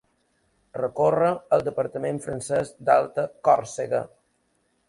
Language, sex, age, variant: Catalan, male, 50-59, Balear